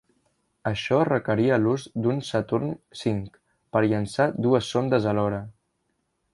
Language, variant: Catalan, Central